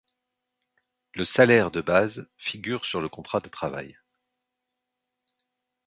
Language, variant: French, Français de métropole